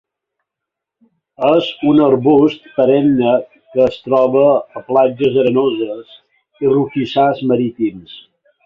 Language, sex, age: Catalan, male, 60-69